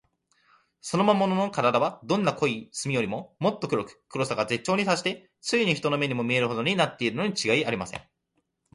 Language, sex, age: Japanese, male, 19-29